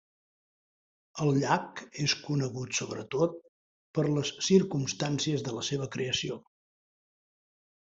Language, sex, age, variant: Catalan, male, 60-69, Central